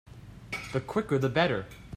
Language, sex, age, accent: English, male, 19-29, United States English